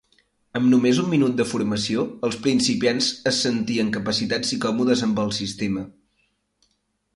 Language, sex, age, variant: Catalan, male, 19-29, Central